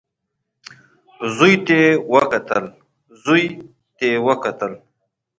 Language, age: Pashto, 40-49